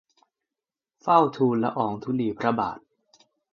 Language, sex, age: Thai, male, 19-29